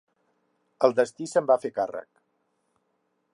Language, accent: Catalan, Neutre